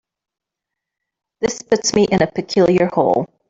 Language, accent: English, United States English